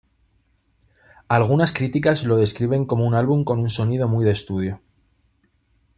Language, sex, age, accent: Spanish, male, 30-39, España: Norte peninsular (Asturias, Castilla y León, Cantabria, País Vasco, Navarra, Aragón, La Rioja, Guadalajara, Cuenca)